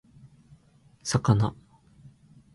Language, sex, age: Japanese, male, 19-29